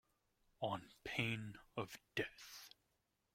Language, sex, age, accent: English, male, 19-29, United States English